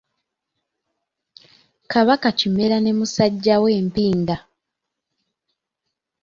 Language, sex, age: Ganda, female, 19-29